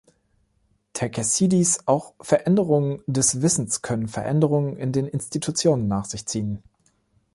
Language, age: German, 30-39